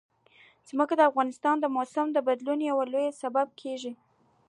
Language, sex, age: Pashto, female, 30-39